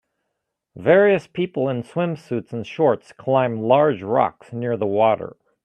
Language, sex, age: English, male, 50-59